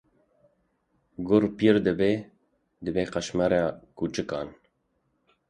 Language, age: Kurdish, 30-39